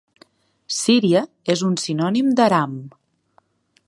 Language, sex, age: Catalan, female, 19-29